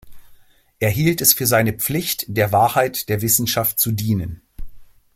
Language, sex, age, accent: German, male, 40-49, Deutschland Deutsch